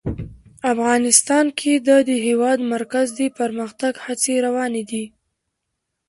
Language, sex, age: Pashto, female, 19-29